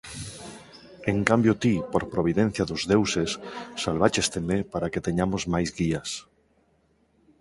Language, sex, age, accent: Galician, male, 50-59, Neofalante